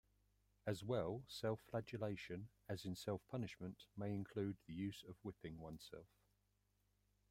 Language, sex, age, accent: English, male, 50-59, England English